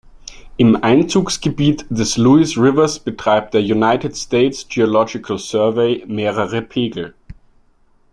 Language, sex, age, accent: German, male, 30-39, Österreichisches Deutsch